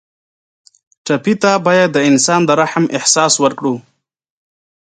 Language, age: Pashto, 19-29